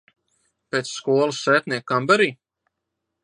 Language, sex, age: Latvian, male, 30-39